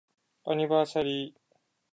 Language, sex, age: Japanese, male, 19-29